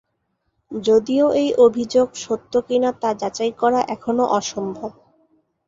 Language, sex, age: Bengali, female, 19-29